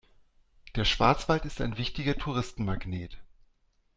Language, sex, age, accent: German, male, 40-49, Deutschland Deutsch